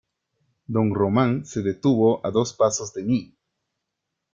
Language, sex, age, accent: Spanish, male, 19-29, Rioplatense: Argentina, Uruguay, este de Bolivia, Paraguay